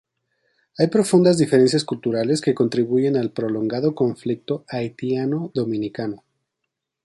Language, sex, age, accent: Spanish, male, 30-39, México